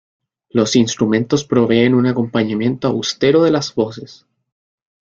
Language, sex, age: Spanish, male, 19-29